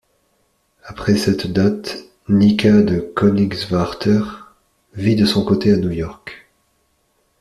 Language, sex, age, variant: French, male, 30-39, Français de métropole